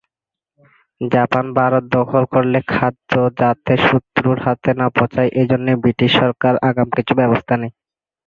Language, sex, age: Bengali, male, 19-29